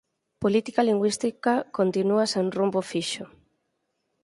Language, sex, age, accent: Galician, female, 40-49, Oriental (común en zona oriental)